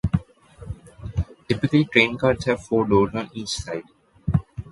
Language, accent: English, India and South Asia (India, Pakistan, Sri Lanka)